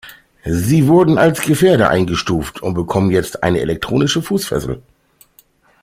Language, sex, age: German, male, 40-49